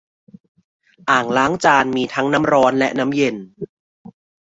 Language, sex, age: Thai, male, 30-39